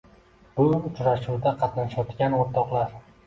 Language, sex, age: Uzbek, male, 19-29